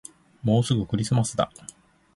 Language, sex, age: Japanese, male, 40-49